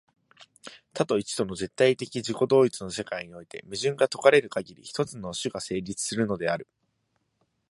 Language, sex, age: Japanese, male, 19-29